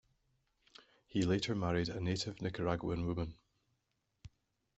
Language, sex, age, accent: English, male, 40-49, Scottish English